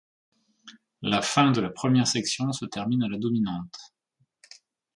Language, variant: French, Français de métropole